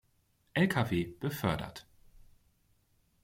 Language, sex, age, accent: German, male, 40-49, Deutschland Deutsch